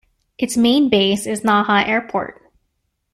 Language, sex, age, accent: English, female, 19-29, United States English